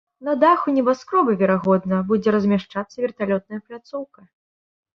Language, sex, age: Belarusian, female, 30-39